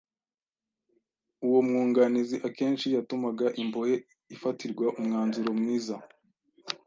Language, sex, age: Kinyarwanda, male, 19-29